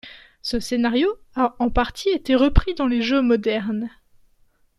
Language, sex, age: French, female, 19-29